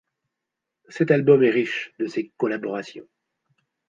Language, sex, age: French, male, 60-69